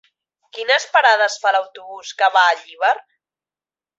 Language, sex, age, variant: Catalan, female, 30-39, Central